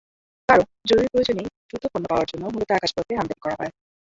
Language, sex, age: Bengali, female, 19-29